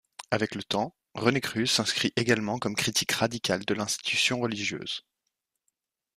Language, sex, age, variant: French, male, 19-29, Français de métropole